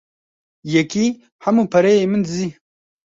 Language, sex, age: Kurdish, male, 19-29